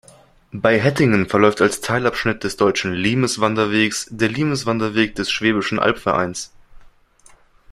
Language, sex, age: German, male, 19-29